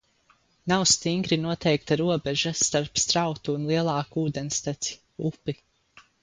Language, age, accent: Latvian, under 19, Vidzemes